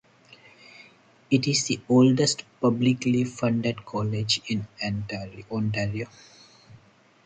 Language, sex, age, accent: English, male, 30-39, India and South Asia (India, Pakistan, Sri Lanka); Singaporean English